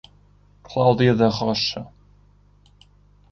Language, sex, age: Portuguese, male, 19-29